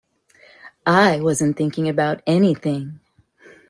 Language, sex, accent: English, female, United States English